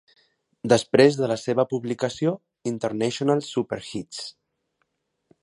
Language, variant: Catalan, Central